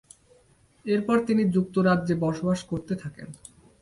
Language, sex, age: Bengali, male, 19-29